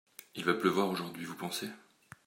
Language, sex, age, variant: French, male, 30-39, Français de métropole